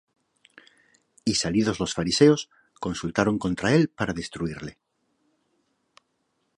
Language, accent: Spanish, España: Norte peninsular (Asturias, Castilla y León, Cantabria, País Vasco, Navarra, Aragón, La Rioja, Guadalajara, Cuenca)